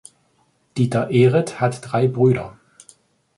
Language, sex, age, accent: German, male, 30-39, Deutschland Deutsch